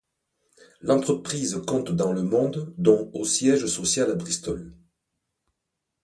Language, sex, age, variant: French, male, 50-59, Français de métropole